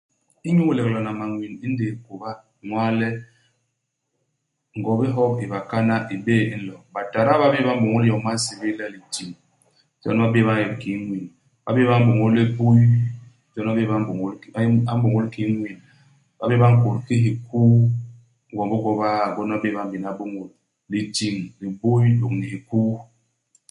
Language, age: Basaa, 40-49